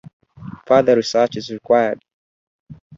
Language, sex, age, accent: English, male, 19-29, United States English